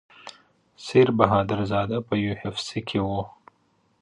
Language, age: Pashto, 30-39